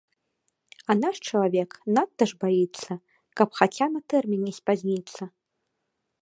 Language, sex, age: Belarusian, female, 19-29